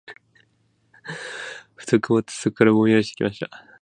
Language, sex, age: Japanese, male, 19-29